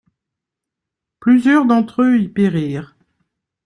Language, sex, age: French, female, 50-59